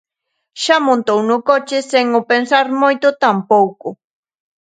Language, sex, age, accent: Galician, female, 30-39, Central (gheada)